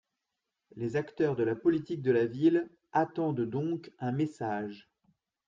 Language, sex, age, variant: French, male, 30-39, Français de métropole